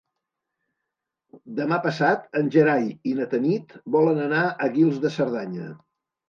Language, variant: Catalan, Septentrional